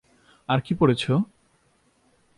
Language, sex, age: Bengali, male, 19-29